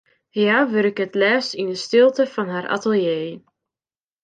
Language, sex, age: Western Frisian, female, 19-29